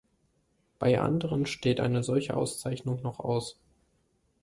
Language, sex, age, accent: German, male, 19-29, Deutschland Deutsch